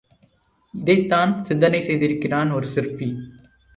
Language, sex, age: Tamil, male, 19-29